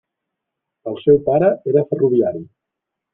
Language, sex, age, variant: Catalan, male, 40-49, Central